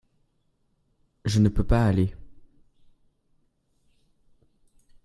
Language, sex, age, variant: French, male, under 19, Français de métropole